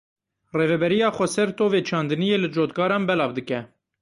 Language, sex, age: Kurdish, male, 30-39